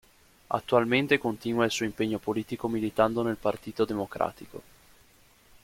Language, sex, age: Italian, male, 19-29